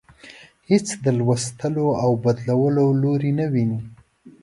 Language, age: Pashto, 19-29